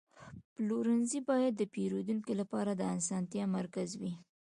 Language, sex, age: Pashto, female, 19-29